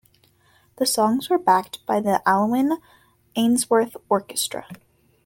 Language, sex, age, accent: English, female, under 19, United States English